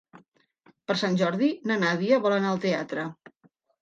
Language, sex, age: Catalan, female, 50-59